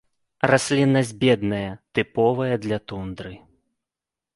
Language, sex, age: Belarusian, male, 30-39